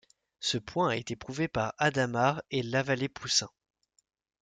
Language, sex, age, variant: French, male, 19-29, Français de métropole